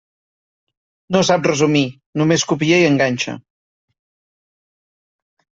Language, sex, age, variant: Catalan, male, 19-29, Central